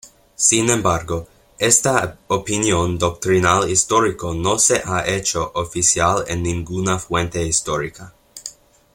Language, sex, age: Spanish, male, under 19